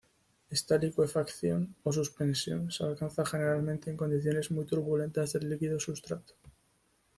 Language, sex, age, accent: Spanish, male, 19-29, España: Norte peninsular (Asturias, Castilla y León, Cantabria, País Vasco, Navarra, Aragón, La Rioja, Guadalajara, Cuenca)